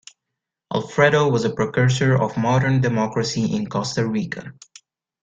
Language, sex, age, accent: English, male, 19-29, United States English